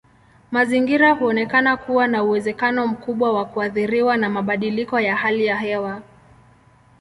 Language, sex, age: Swahili, male, 30-39